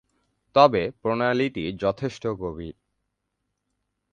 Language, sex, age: Bengali, male, 19-29